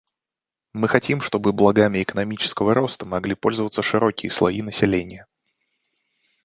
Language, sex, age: Russian, male, 19-29